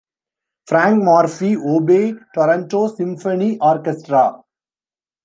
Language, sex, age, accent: English, male, 19-29, India and South Asia (India, Pakistan, Sri Lanka)